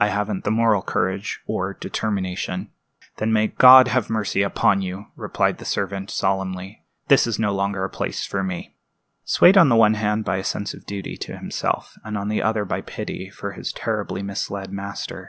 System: none